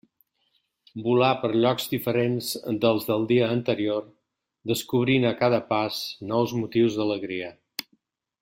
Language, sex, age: Catalan, male, 60-69